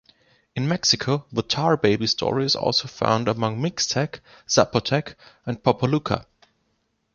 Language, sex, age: English, male, 19-29